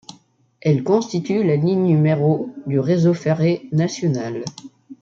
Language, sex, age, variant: French, male, under 19, Français de métropole